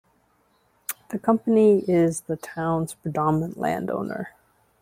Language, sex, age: English, female, 30-39